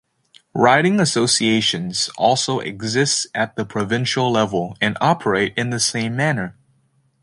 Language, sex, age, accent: English, male, 19-29, United States English